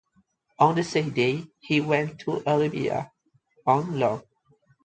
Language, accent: English, Malaysian English